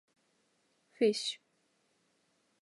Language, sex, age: Japanese, female, 19-29